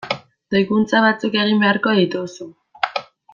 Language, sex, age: Basque, female, 19-29